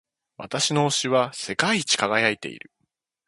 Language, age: Japanese, 30-39